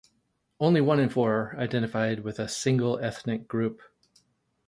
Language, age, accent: English, 40-49, United States English